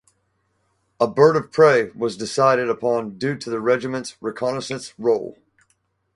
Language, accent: English, United States English